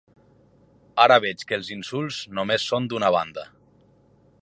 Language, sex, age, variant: Catalan, male, 30-39, Nord-Occidental